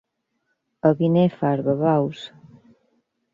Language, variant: Catalan, Balear